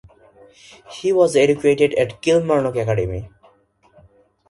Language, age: English, 19-29